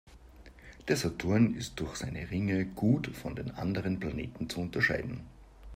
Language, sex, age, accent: German, male, 50-59, Österreichisches Deutsch